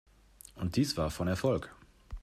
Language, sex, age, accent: German, male, 30-39, Deutschland Deutsch